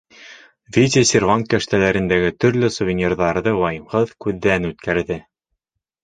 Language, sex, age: Bashkir, male, under 19